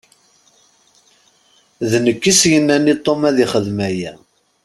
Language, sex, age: Kabyle, male, 30-39